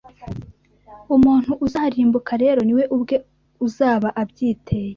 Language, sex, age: Kinyarwanda, female, 19-29